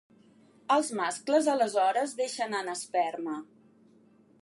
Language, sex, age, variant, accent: Catalan, female, 40-49, Central, central